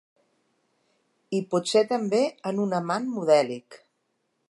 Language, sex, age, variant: Catalan, female, 60-69, Central